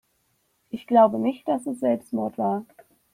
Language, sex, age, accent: German, female, 19-29, Deutschland Deutsch